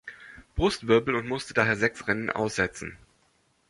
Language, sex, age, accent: German, male, 40-49, Deutschland Deutsch